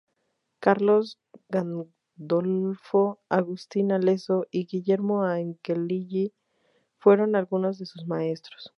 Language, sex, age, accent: Spanish, female, 19-29, México